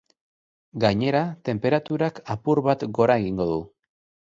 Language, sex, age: Basque, male, 40-49